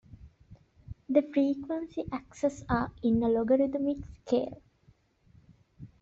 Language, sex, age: English, female, 19-29